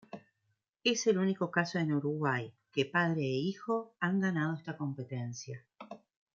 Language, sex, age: Spanish, female, 50-59